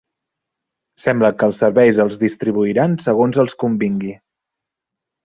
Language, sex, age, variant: Catalan, male, 30-39, Central